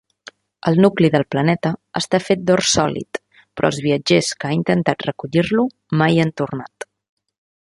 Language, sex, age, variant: Catalan, female, 30-39, Central